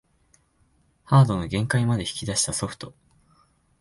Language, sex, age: Japanese, male, 19-29